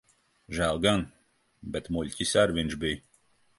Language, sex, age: Latvian, male, 30-39